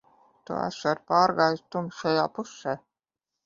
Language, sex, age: Latvian, female, 50-59